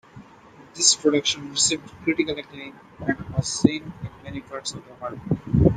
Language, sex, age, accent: English, male, 19-29, India and South Asia (India, Pakistan, Sri Lanka)